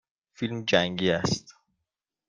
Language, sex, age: Persian, male, 19-29